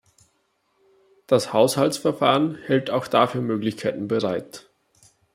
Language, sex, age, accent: German, male, 19-29, Österreichisches Deutsch